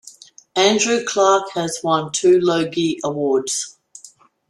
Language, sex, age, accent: English, female, 50-59, Australian English